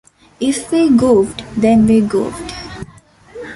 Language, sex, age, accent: English, female, 19-29, India and South Asia (India, Pakistan, Sri Lanka)